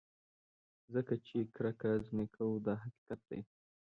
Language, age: Pashto, 19-29